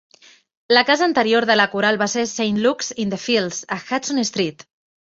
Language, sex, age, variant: Catalan, female, 19-29, Central